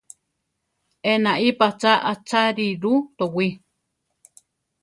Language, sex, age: Central Tarahumara, female, 50-59